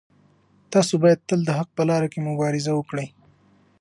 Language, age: Pashto, 19-29